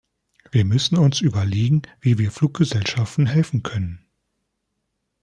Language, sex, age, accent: German, male, 40-49, Deutschland Deutsch